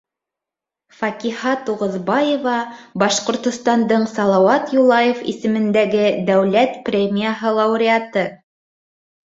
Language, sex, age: Bashkir, female, 19-29